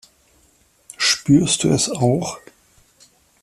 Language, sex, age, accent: German, male, 40-49, Deutschland Deutsch